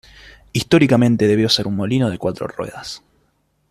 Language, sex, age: Spanish, male, 19-29